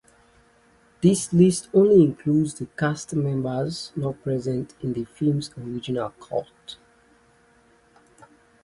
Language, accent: English, Southern African (South Africa, Zimbabwe, Namibia)